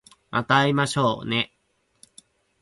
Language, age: Japanese, 19-29